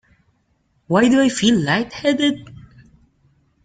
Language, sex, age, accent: English, male, 19-29, Filipino